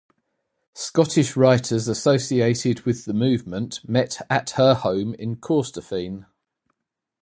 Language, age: English, 40-49